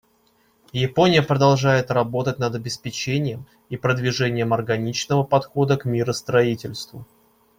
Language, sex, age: Russian, male, 30-39